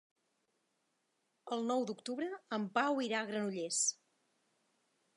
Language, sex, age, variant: Catalan, female, 40-49, Septentrional